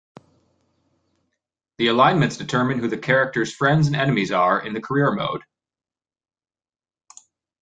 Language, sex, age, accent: English, male, 30-39, United States English